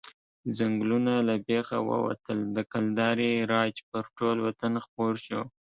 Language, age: Pashto, 19-29